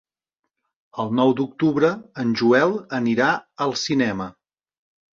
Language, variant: Catalan, Central